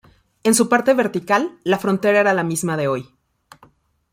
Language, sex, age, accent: Spanish, female, 40-49, México